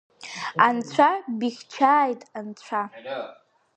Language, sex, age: Abkhazian, female, under 19